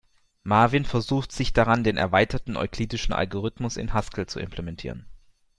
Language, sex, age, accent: German, male, 19-29, Deutschland Deutsch